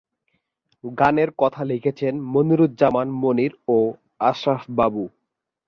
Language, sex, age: Bengali, male, 19-29